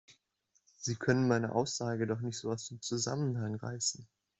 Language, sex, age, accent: German, male, 19-29, Deutschland Deutsch